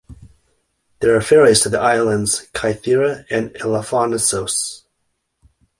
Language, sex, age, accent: English, male, 40-49, United States English